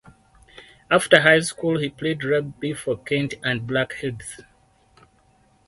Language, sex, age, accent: English, male, 30-39, Southern African (South Africa, Zimbabwe, Namibia)